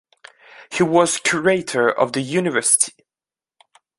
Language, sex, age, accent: English, male, 19-29, England English